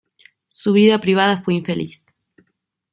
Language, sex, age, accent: Spanish, female, 19-29, Rioplatense: Argentina, Uruguay, este de Bolivia, Paraguay